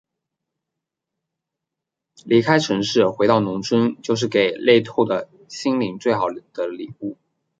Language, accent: Chinese, 出生地：浙江省